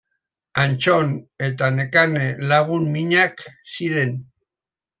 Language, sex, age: Basque, male, 70-79